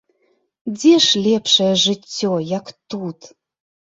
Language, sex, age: Belarusian, female, 19-29